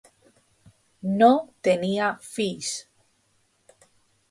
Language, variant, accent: Catalan, Alacantí, valencià